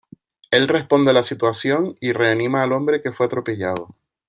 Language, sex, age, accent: Spanish, male, 30-39, España: Islas Canarias